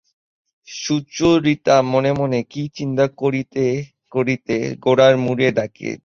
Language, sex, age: Bengali, male, 19-29